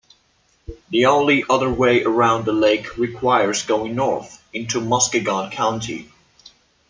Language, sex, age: English, male, 19-29